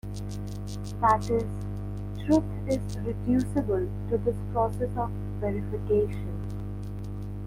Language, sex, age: English, female, 19-29